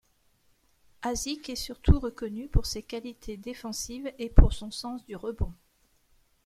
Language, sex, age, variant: French, female, 40-49, Français de métropole